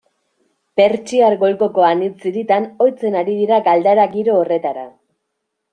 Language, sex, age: Basque, female, 30-39